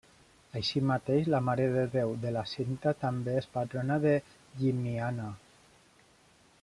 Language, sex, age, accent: Catalan, male, 30-39, valencià